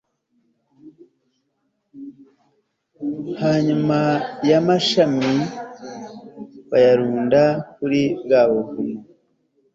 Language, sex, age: Kinyarwanda, male, 40-49